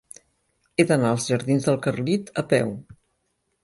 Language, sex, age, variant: Catalan, female, 50-59, Central